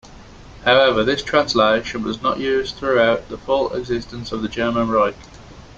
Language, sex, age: English, male, 19-29